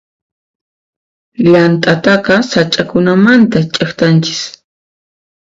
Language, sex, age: Puno Quechua, female, 19-29